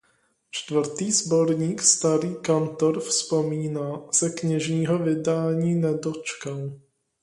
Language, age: Czech, 30-39